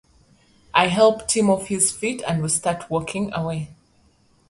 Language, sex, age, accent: English, female, 30-39, Southern African (South Africa, Zimbabwe, Namibia)